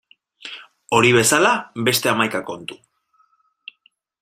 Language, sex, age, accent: Basque, male, 30-39, Mendebalekoa (Araba, Bizkaia, Gipuzkoako mendebaleko herri batzuk)